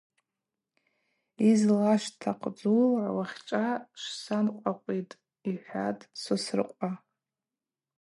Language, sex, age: Abaza, female, 30-39